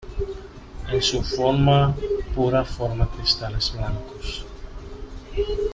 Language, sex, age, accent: Spanish, male, 40-49, Caribe: Cuba, Venezuela, Puerto Rico, República Dominicana, Panamá, Colombia caribeña, México caribeño, Costa del golfo de México